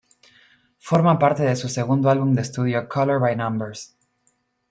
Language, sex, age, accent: Spanish, male, 19-29, Rioplatense: Argentina, Uruguay, este de Bolivia, Paraguay